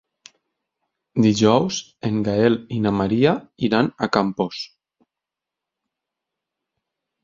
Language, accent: Catalan, valencià